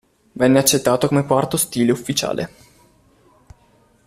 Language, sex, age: Italian, male, 19-29